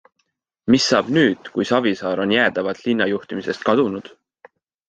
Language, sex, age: Estonian, male, 19-29